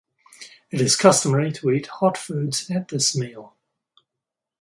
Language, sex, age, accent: English, male, 60-69, Australian English